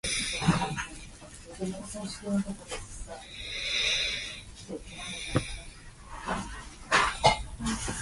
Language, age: English, 19-29